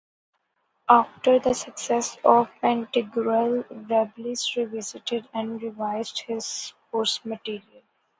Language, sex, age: English, female, 19-29